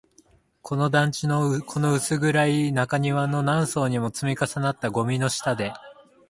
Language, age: Japanese, 19-29